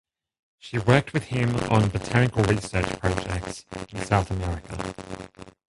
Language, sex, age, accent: English, male, 30-39, Australian English